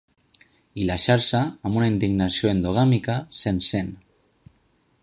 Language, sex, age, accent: Catalan, male, 19-29, valencià